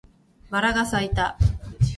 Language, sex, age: Japanese, female, 30-39